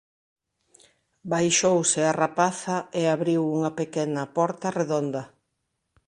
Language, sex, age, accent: Galician, female, 50-59, Normativo (estándar)